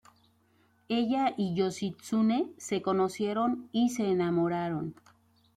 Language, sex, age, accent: Spanish, female, 50-59, México